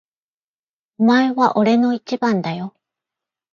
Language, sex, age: Japanese, female, 50-59